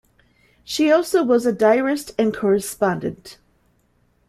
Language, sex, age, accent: English, female, 50-59, United States English